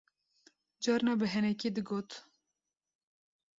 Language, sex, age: Kurdish, female, 19-29